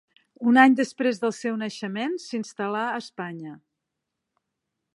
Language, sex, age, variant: Catalan, female, 50-59, Nord-Occidental